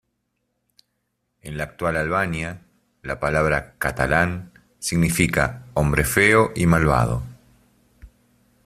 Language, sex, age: Spanish, male, 40-49